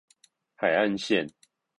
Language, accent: Chinese, 出生地：彰化縣